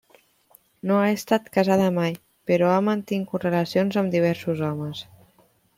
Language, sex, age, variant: Catalan, female, 19-29, Central